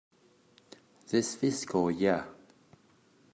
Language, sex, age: English, male, 19-29